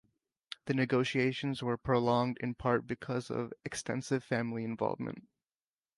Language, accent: English, United States English